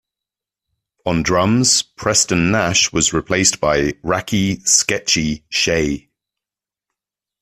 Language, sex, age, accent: English, male, 40-49, England English